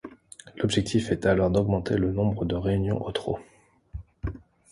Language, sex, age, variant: French, male, 30-39, Français de métropole